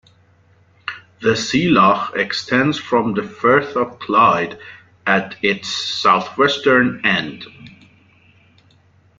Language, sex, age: English, male, 30-39